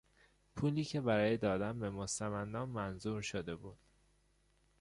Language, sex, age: Persian, male, 19-29